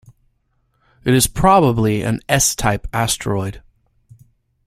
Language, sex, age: English, male, 40-49